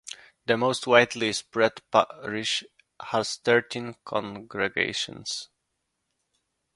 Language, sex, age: English, male, 30-39